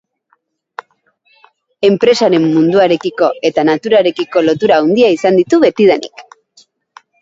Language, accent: Basque, Mendebalekoa (Araba, Bizkaia, Gipuzkoako mendebaleko herri batzuk)